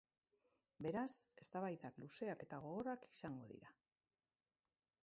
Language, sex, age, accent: Basque, female, 50-59, Mendebalekoa (Araba, Bizkaia, Gipuzkoako mendebaleko herri batzuk)